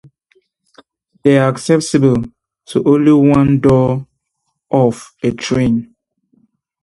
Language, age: English, 19-29